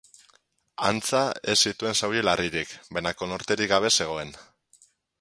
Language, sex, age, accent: Basque, male, 19-29, Mendebalekoa (Araba, Bizkaia, Gipuzkoako mendebaleko herri batzuk)